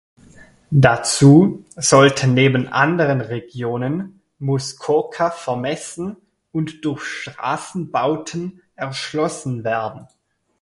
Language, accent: German, Deutschland Deutsch